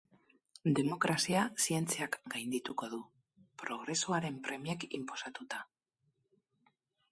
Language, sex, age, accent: Basque, female, 50-59, Mendebalekoa (Araba, Bizkaia, Gipuzkoako mendebaleko herri batzuk)